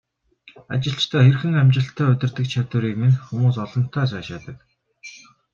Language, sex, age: Mongolian, male, 19-29